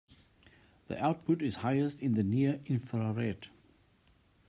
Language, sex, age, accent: English, male, 60-69, Southern African (South Africa, Zimbabwe, Namibia)